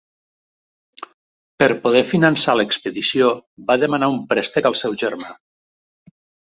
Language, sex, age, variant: Catalan, male, 50-59, Nord-Occidental